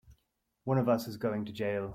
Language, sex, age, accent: English, male, 40-49, England English